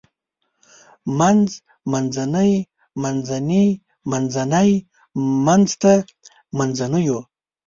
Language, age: Pashto, 30-39